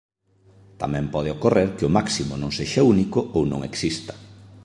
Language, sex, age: Galician, male, 30-39